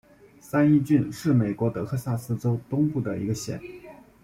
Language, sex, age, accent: Chinese, male, 30-39, 出生地：湖南省